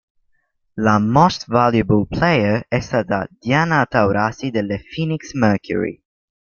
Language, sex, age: Italian, male, under 19